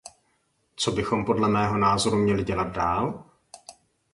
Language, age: Czech, 40-49